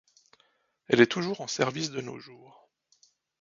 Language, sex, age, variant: French, male, 50-59, Français de métropole